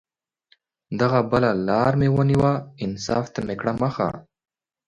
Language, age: Pashto, 19-29